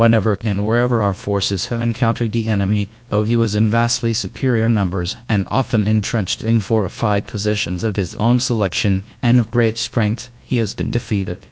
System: TTS, GlowTTS